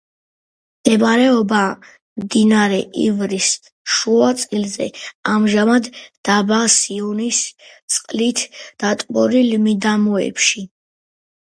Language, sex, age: Georgian, female, 30-39